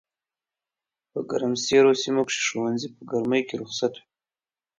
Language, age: Pashto, 19-29